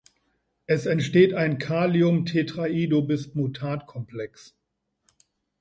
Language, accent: German, Deutschland Deutsch